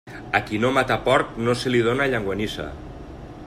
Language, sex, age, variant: Catalan, male, 40-49, Nord-Occidental